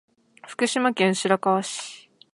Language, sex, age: Japanese, female, 19-29